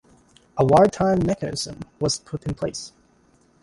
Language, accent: English, Filipino